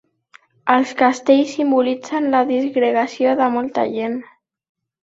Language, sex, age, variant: Catalan, male, under 19, Central